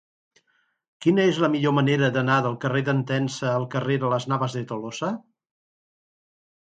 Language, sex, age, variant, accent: Catalan, male, 60-69, Central, central